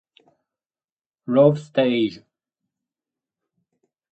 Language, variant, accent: French, Français de métropole, Français du sud de la France